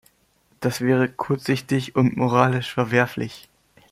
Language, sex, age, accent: German, male, under 19, Deutschland Deutsch